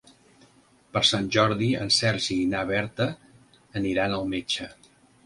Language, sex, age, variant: Catalan, male, 60-69, Central